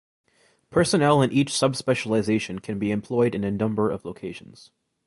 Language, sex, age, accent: English, male, 19-29, United States English